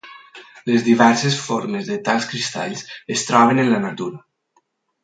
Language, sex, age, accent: Catalan, male, 19-29, valencià